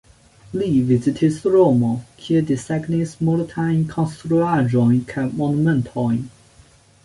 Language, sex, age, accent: Esperanto, male, 19-29, Internacia